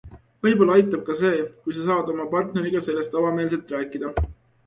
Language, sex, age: Estonian, male, 19-29